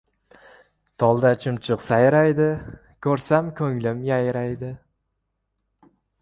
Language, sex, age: Uzbek, male, 19-29